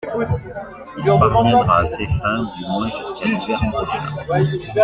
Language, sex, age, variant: French, male, 40-49, Français de métropole